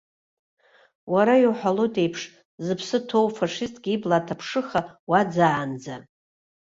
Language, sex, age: Abkhazian, female, 60-69